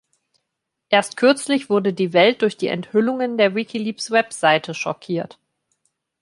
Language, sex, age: German, female, 19-29